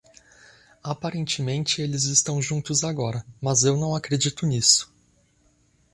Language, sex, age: Portuguese, male, 30-39